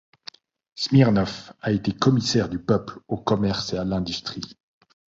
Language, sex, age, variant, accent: French, male, 40-49, Français d'Europe, Français de Suisse